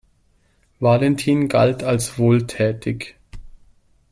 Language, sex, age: German, male, 30-39